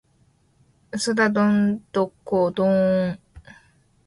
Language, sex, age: Japanese, female, 19-29